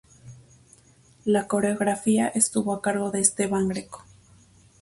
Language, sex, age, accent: Spanish, female, 19-29, México